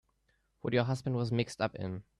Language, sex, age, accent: English, male, under 19, England English